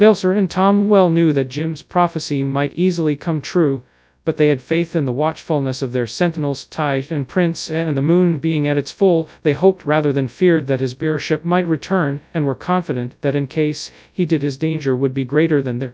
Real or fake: fake